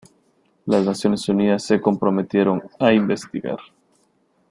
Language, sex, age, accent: Spanish, male, 19-29, América central